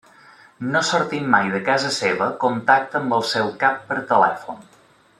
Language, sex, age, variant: Catalan, male, 30-39, Balear